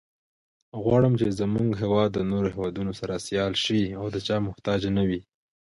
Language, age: Pashto, 19-29